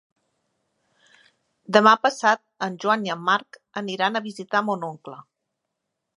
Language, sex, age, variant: Catalan, female, 40-49, Central